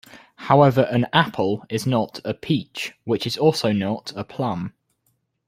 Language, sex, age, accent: English, male, 19-29, England English